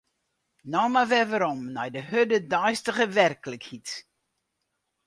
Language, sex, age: Western Frisian, female, 60-69